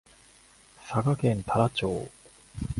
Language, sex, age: Japanese, male, 30-39